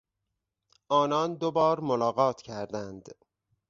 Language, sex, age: Persian, male, 30-39